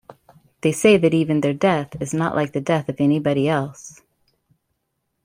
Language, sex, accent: English, female, United States English